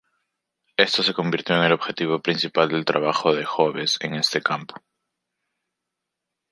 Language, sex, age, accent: Spanish, male, 19-29, Andino-Pacífico: Colombia, Perú, Ecuador, oeste de Bolivia y Venezuela andina